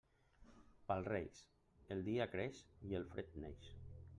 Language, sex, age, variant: Catalan, male, 50-59, Central